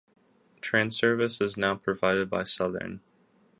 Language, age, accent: English, under 19, United States English